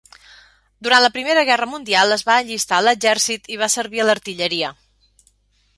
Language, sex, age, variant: Catalan, female, 40-49, Central